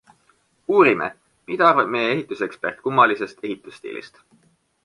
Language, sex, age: Estonian, male, 19-29